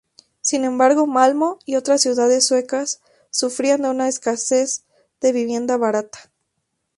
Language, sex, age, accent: Spanish, female, 19-29, México